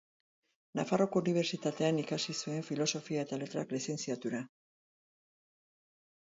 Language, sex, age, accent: Basque, female, 60-69, Erdialdekoa edo Nafarra (Gipuzkoa, Nafarroa)